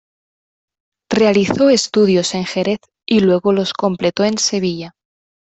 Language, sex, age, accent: Spanish, female, 19-29, España: Norte peninsular (Asturias, Castilla y León, Cantabria, País Vasco, Navarra, Aragón, La Rioja, Guadalajara, Cuenca)